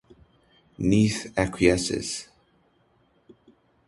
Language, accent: English, United States English